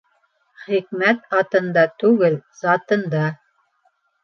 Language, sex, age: Bashkir, female, 40-49